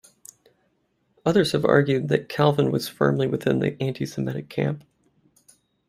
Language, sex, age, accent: English, male, 19-29, United States English